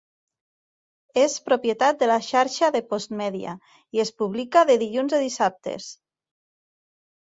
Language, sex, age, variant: Catalan, female, 30-39, Nord-Occidental